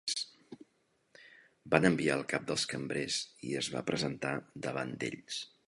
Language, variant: Catalan, Central